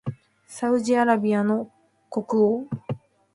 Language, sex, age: Japanese, female, 19-29